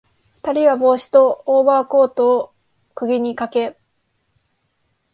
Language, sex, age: Japanese, female, 19-29